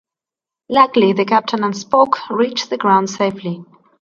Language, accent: English, England English